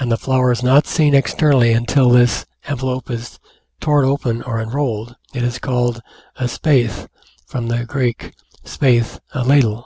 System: none